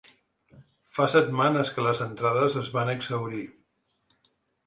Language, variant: Catalan, Central